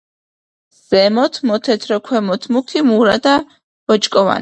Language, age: Georgian, under 19